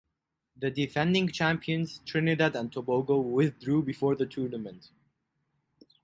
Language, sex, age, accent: English, male, 19-29, United States English